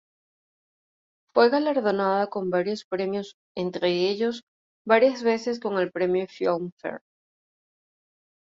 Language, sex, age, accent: Spanish, female, 30-39, Caribe: Cuba, Venezuela, Puerto Rico, República Dominicana, Panamá, Colombia caribeña, México caribeño, Costa del golfo de México